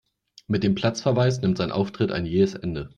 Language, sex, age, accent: German, male, 40-49, Deutschland Deutsch